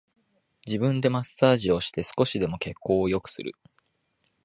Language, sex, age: Japanese, male, 19-29